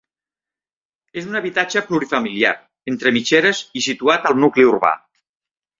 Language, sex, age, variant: Catalan, male, 50-59, Central